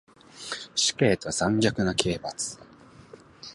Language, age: Japanese, 19-29